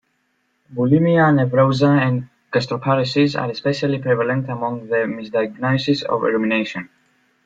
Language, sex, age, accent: English, male, 19-29, United States English